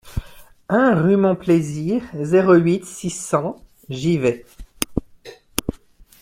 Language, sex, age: French, male, 19-29